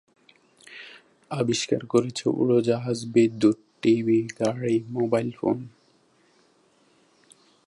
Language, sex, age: Bengali, male, 19-29